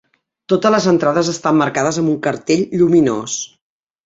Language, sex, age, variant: Catalan, female, 50-59, Central